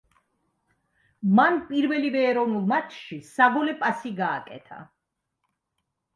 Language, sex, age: Georgian, female, 60-69